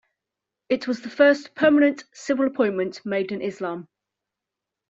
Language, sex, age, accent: English, female, 40-49, England English